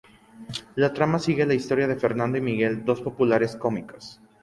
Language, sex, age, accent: Spanish, male, 19-29, México